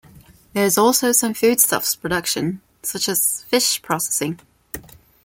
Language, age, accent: English, 19-29, Filipino